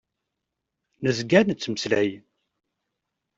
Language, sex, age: Kabyle, male, 40-49